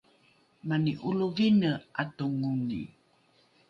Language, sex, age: Rukai, female, 40-49